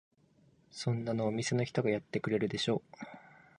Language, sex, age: Japanese, male, 19-29